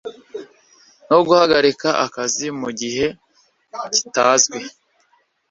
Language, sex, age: Kinyarwanda, male, 40-49